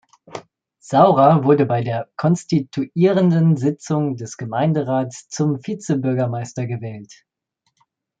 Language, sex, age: German, male, 19-29